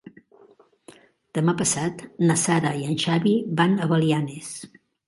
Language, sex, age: Catalan, female, 60-69